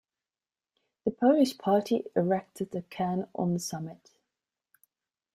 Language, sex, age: English, female, 40-49